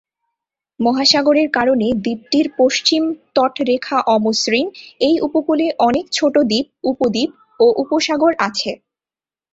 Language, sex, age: Bengali, female, 19-29